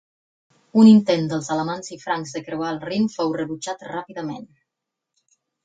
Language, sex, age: Catalan, female, 50-59